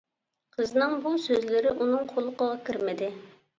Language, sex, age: Uyghur, female, 19-29